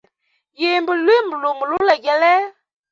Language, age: Hemba, 30-39